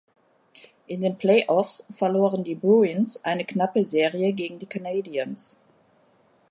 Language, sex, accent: German, female, Deutschland Deutsch